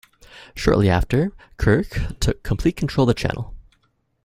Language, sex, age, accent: English, male, 19-29, Canadian English